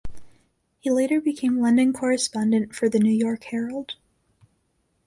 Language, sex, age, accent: English, female, under 19, United States English